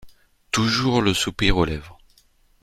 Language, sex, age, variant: French, male, 40-49, Français de métropole